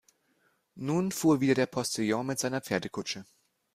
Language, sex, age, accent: German, male, 19-29, Deutschland Deutsch